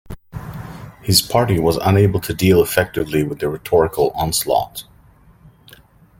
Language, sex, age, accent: English, male, 40-49, United States English